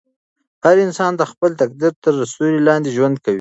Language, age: Pashto, 19-29